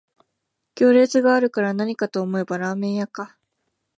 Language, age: Japanese, 19-29